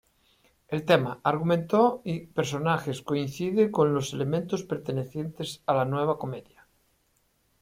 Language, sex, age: Spanish, male, 50-59